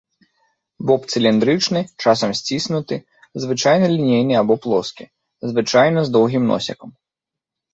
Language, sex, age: Belarusian, male, 30-39